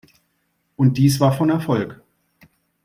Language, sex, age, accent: German, male, 40-49, Deutschland Deutsch